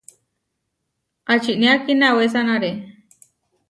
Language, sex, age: Huarijio, female, 19-29